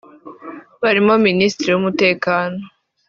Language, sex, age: Kinyarwanda, female, 19-29